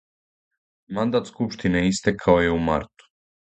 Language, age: Serbian, 19-29